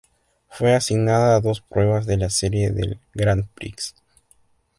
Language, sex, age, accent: Spanish, male, 19-29, Andino-Pacífico: Colombia, Perú, Ecuador, oeste de Bolivia y Venezuela andina